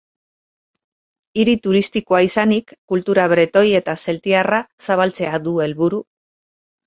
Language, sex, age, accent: Basque, female, 50-59, Mendebalekoa (Araba, Bizkaia, Gipuzkoako mendebaleko herri batzuk)